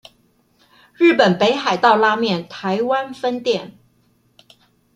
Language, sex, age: Chinese, female, 60-69